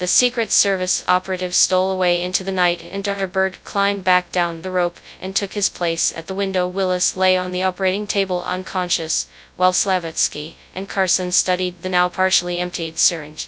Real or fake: fake